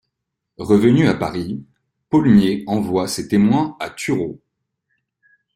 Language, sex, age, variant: French, male, 30-39, Français de métropole